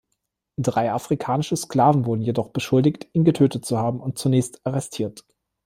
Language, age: German, 30-39